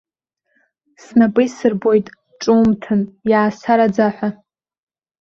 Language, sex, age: Abkhazian, female, 19-29